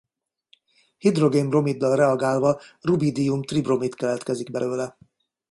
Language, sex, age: Hungarian, male, 50-59